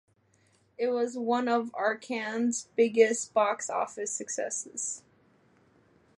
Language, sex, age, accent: English, male, 30-39, Canadian English